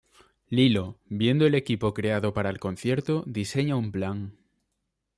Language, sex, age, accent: Spanish, male, under 19, España: Norte peninsular (Asturias, Castilla y León, Cantabria, País Vasco, Navarra, Aragón, La Rioja, Guadalajara, Cuenca)